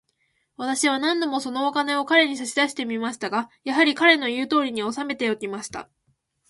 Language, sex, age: Japanese, female, 19-29